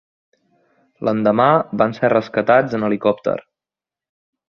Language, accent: Catalan, Oriental